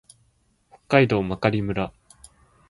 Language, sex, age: Japanese, male, 19-29